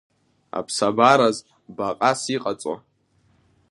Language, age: Abkhazian, under 19